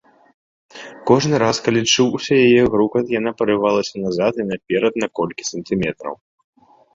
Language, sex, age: Belarusian, male, 19-29